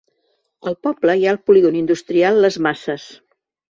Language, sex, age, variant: Catalan, female, 70-79, Central